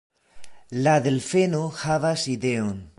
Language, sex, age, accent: Esperanto, male, 40-49, Internacia